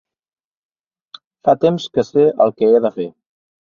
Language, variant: Catalan, Central